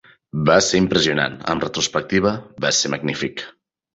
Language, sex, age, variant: Catalan, male, 30-39, Central